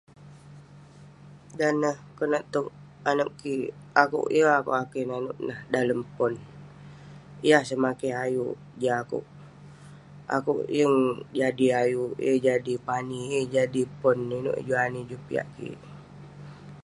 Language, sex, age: Western Penan, female, 30-39